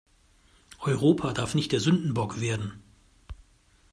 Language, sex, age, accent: German, male, 40-49, Deutschland Deutsch